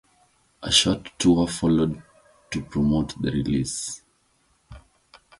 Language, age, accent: English, 19-29, United States English